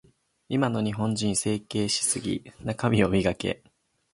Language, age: Japanese, 19-29